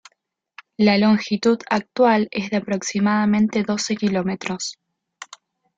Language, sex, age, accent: Spanish, female, 19-29, Rioplatense: Argentina, Uruguay, este de Bolivia, Paraguay